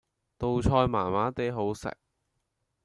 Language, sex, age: Cantonese, male, under 19